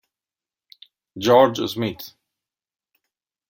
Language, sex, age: Italian, male, 40-49